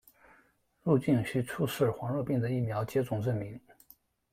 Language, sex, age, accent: Chinese, male, 19-29, 出生地：江苏省